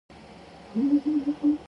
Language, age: English, 19-29